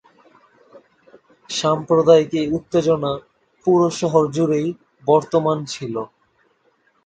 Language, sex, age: Bengali, male, 19-29